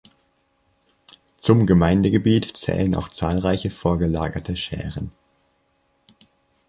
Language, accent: German, Deutschland Deutsch